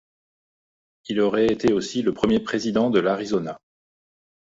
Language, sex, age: French, male, 30-39